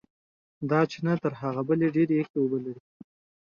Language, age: Pashto, 19-29